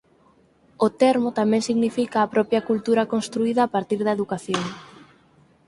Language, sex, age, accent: Galician, female, 19-29, Normativo (estándar)